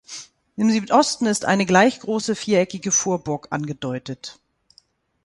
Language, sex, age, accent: German, female, 50-59, Deutschland Deutsch